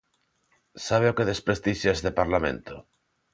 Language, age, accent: Galician, 40-49, Neofalante